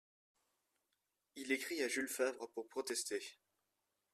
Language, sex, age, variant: French, male, under 19, Français de métropole